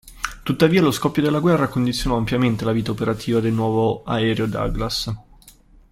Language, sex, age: Italian, male, 19-29